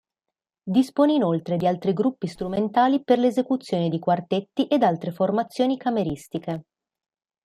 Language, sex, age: Italian, female, 19-29